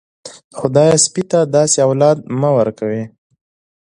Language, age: Pashto, 19-29